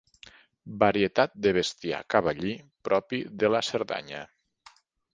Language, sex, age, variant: Catalan, male, 40-49, Nord-Occidental